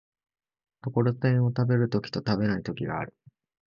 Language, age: Japanese, 19-29